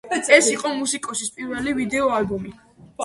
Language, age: Georgian, under 19